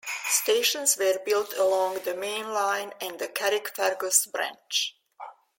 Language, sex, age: English, female, 60-69